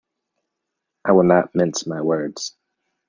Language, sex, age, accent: English, male, 30-39, United States English